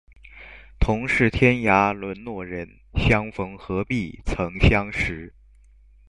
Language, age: Chinese, 19-29